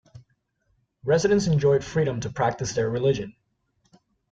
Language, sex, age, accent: English, male, 19-29, United States English